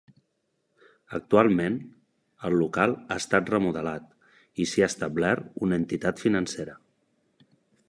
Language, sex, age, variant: Catalan, male, 40-49, Nord-Occidental